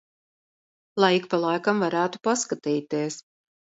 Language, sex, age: Latvian, female, 50-59